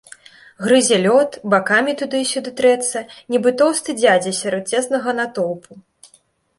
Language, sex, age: Belarusian, female, 19-29